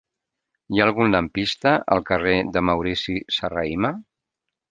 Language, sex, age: Catalan, male, 50-59